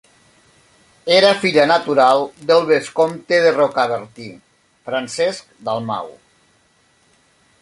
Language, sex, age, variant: Catalan, male, 40-49, Nord-Occidental